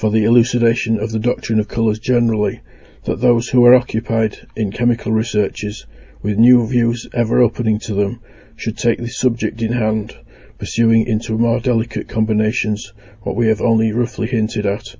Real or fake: real